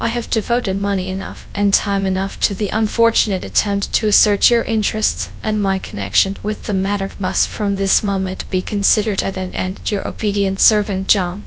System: TTS, GradTTS